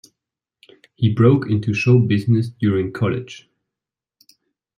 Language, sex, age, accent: English, male, 30-39, England English